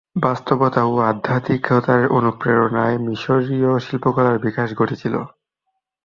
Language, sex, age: Bengali, male, 19-29